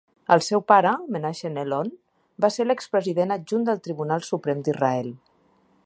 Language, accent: Catalan, central; nord-occidental